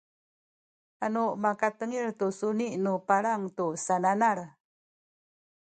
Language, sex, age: Sakizaya, female, 70-79